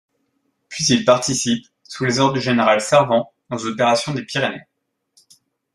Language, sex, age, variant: French, male, 30-39, Français de métropole